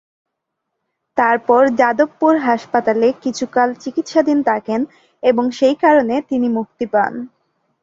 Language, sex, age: Bengali, female, 19-29